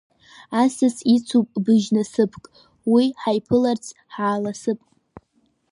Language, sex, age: Abkhazian, female, under 19